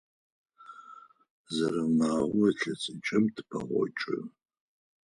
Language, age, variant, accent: Adyghe, 40-49, Адыгабзэ (Кирил, пстэумэ зэдыряе), Кıэмгуй (Çemguy)